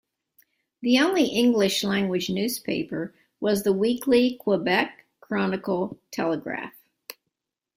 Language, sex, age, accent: English, female, 60-69, United States English